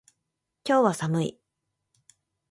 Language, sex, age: Japanese, female, 19-29